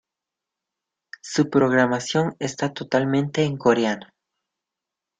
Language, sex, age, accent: Spanish, male, 19-29, Andino-Pacífico: Colombia, Perú, Ecuador, oeste de Bolivia y Venezuela andina